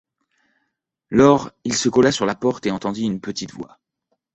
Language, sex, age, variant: French, male, 30-39, Français de métropole